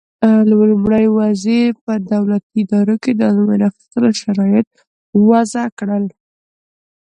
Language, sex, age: Pashto, female, under 19